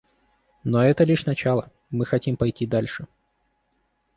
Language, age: Russian, 19-29